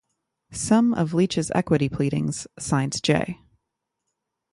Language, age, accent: English, 30-39, United States English